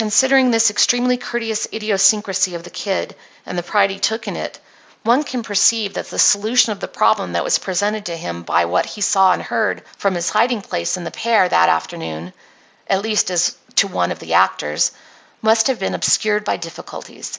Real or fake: real